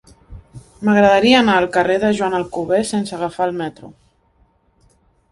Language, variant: Catalan, Central